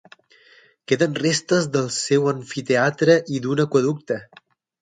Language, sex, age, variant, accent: Catalan, male, 30-39, Balear, menorquí